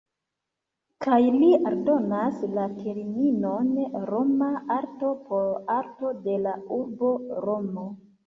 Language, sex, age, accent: Esperanto, female, 19-29, Internacia